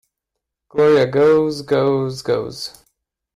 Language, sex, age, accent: English, male, 19-29, Canadian English